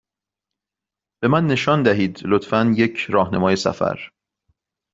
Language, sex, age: Persian, male, 30-39